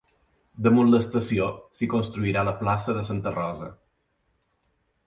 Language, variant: Catalan, Balear